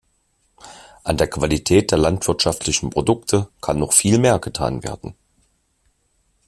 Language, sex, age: German, male, 30-39